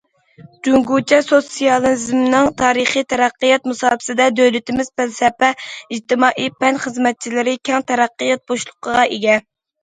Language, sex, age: Uyghur, female, under 19